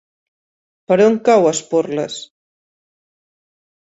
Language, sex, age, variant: Catalan, female, 50-59, Central